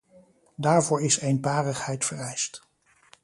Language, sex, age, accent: Dutch, male, 50-59, Nederlands Nederlands